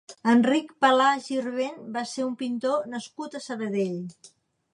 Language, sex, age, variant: Catalan, female, 60-69, Central